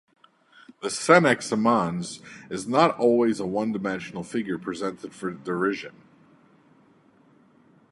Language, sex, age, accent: English, male, 30-39, United States English